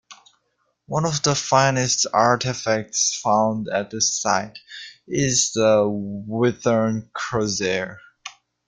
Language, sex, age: English, male, under 19